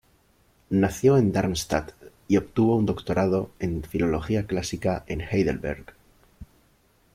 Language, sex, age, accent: Spanish, male, 30-39, España: Sur peninsular (Andalucia, Extremadura, Murcia)